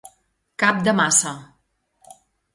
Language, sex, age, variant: Catalan, female, 40-49, Central